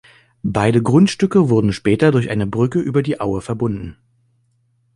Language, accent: German, Deutschland Deutsch